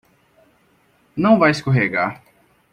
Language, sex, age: Portuguese, male, under 19